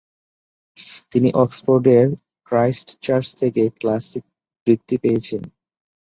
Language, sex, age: Bengali, male, 19-29